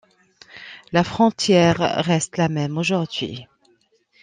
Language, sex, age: French, female, 40-49